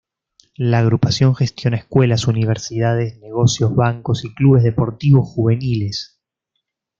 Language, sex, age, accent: Spanish, male, 19-29, Rioplatense: Argentina, Uruguay, este de Bolivia, Paraguay